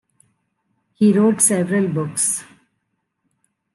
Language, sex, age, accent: English, female, 50-59, India and South Asia (India, Pakistan, Sri Lanka)